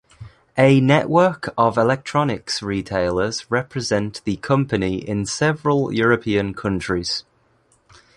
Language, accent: English, England English